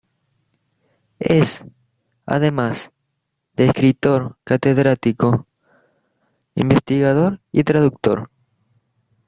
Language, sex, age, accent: Spanish, male, under 19, Rioplatense: Argentina, Uruguay, este de Bolivia, Paraguay